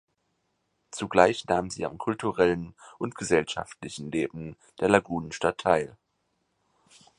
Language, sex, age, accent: German, male, 19-29, Deutschland Deutsch